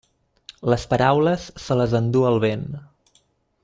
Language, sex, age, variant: Catalan, male, 19-29, Central